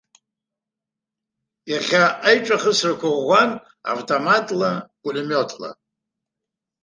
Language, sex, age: Abkhazian, male, 80-89